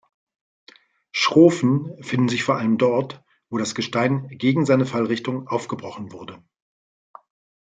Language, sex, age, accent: German, male, 50-59, Deutschland Deutsch